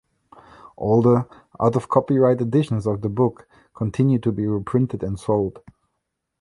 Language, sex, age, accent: English, male, 30-39, United States English